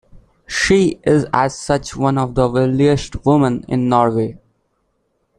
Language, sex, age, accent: English, male, 19-29, India and South Asia (India, Pakistan, Sri Lanka)